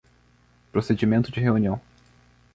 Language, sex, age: Portuguese, male, 19-29